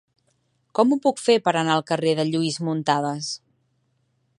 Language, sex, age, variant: Catalan, female, 19-29, Central